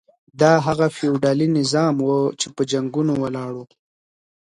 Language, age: Pashto, 30-39